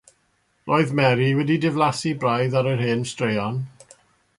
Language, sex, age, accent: Welsh, male, 30-39, Y Deyrnas Unedig Cymraeg